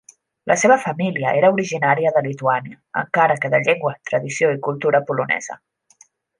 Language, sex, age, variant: Catalan, female, 30-39, Central